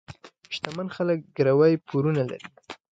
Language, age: Pashto, 19-29